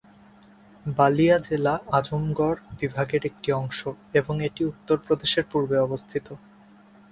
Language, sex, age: Bengali, male, 19-29